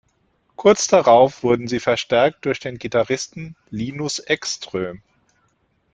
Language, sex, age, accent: German, male, 40-49, Deutschland Deutsch